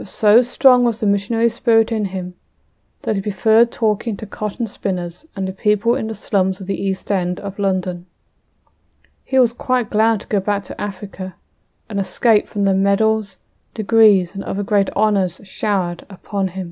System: none